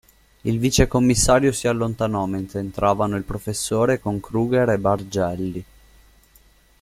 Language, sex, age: Italian, male, 19-29